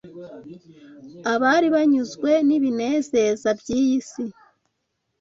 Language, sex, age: Kinyarwanda, female, 19-29